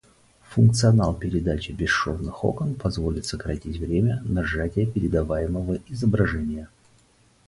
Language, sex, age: Russian, male, 40-49